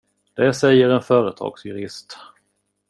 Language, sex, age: Swedish, male, 30-39